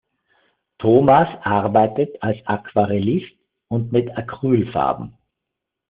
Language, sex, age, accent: German, male, 50-59, Österreichisches Deutsch